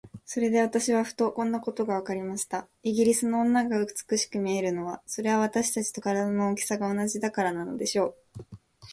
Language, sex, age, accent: Japanese, female, 19-29, 標準語